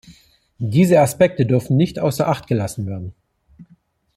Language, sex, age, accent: German, male, 40-49, Deutschland Deutsch